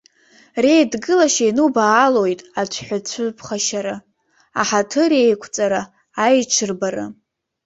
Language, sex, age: Abkhazian, female, under 19